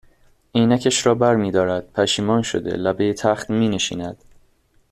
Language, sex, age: Persian, male, 19-29